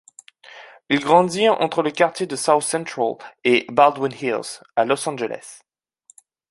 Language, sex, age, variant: French, male, 19-29, Français de métropole